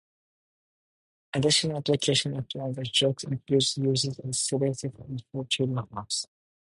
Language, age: English, 19-29